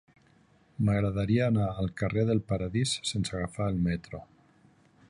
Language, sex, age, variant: Catalan, male, 50-59, Nord-Occidental